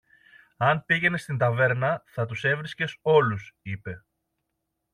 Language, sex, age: Greek, male, 40-49